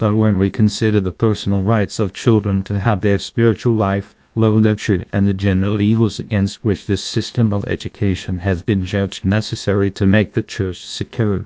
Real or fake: fake